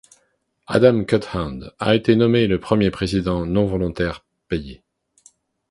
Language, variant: French, Français de métropole